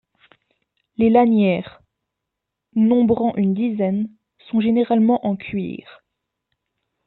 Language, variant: French, Français de métropole